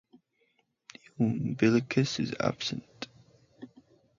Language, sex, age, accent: English, male, under 19, United States English